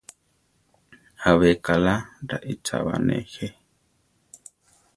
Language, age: Central Tarahumara, 19-29